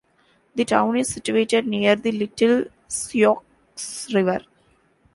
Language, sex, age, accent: English, female, 19-29, India and South Asia (India, Pakistan, Sri Lanka)